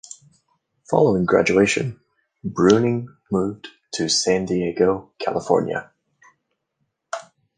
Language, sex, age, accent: English, male, 30-39, United States English